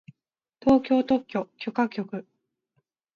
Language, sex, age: Japanese, female, 19-29